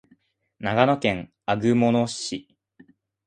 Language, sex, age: Japanese, male, 19-29